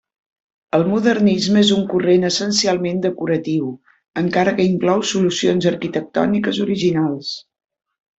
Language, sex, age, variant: Catalan, female, 50-59, Central